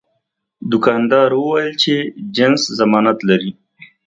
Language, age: Pashto, 30-39